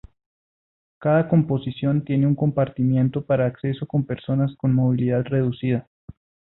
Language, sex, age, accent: Spanish, male, 30-39, Andino-Pacífico: Colombia, Perú, Ecuador, oeste de Bolivia y Venezuela andina